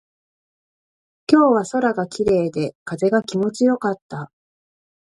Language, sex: Japanese, female